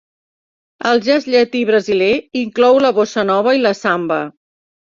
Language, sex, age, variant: Catalan, female, 60-69, Central